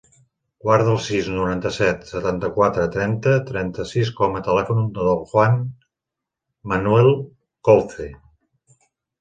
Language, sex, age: Catalan, male, 40-49